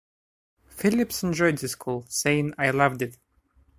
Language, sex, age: English, male, 19-29